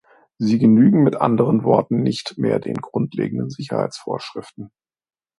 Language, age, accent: German, 30-39, Deutschland Deutsch